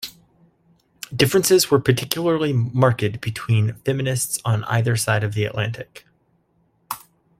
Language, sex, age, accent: English, male, 30-39, United States English